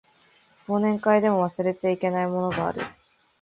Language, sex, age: Japanese, female, 19-29